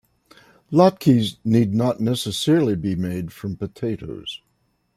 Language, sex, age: English, male, 70-79